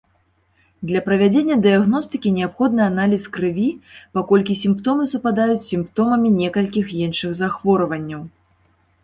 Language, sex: Belarusian, female